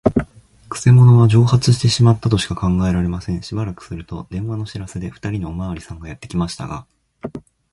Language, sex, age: Japanese, male, 19-29